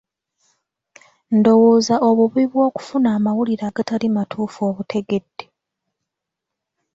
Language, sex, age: Ganda, female, 19-29